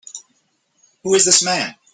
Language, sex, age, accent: English, male, 40-49, United States English